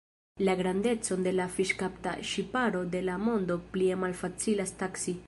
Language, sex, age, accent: Esperanto, female, under 19, Internacia